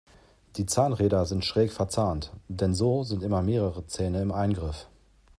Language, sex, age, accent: German, male, 30-39, Deutschland Deutsch